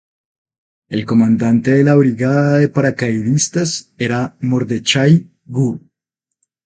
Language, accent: Spanish, Andino-Pacífico: Colombia, Perú, Ecuador, oeste de Bolivia y Venezuela andina